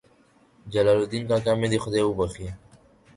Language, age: Pashto, 19-29